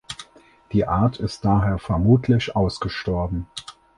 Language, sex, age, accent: German, male, 30-39, Deutschland Deutsch